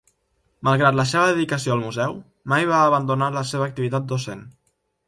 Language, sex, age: Catalan, male, under 19